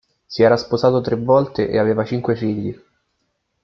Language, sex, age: Italian, male, 19-29